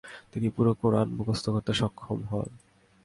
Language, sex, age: Bengali, male, 19-29